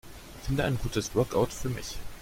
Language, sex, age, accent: German, male, under 19, Deutschland Deutsch